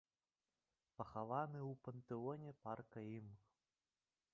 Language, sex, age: Belarusian, male, 19-29